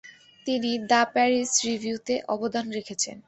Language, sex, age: Bengali, female, 19-29